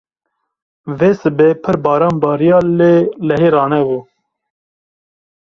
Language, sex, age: Kurdish, male, 30-39